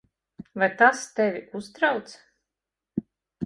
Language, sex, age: Latvian, female, 40-49